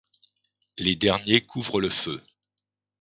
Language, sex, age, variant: French, male, 50-59, Français de métropole